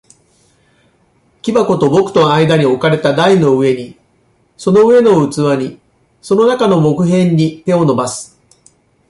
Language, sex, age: Japanese, male, 50-59